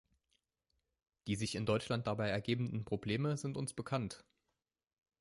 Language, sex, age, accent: German, male, 19-29, Deutschland Deutsch